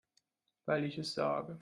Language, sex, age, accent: German, male, 19-29, Deutschland Deutsch